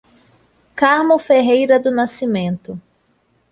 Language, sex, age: Portuguese, female, 30-39